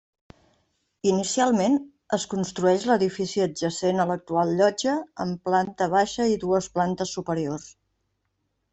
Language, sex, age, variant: Catalan, female, 40-49, Central